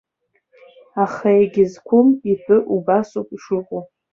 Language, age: Abkhazian, under 19